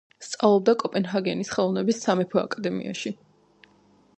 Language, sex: Georgian, female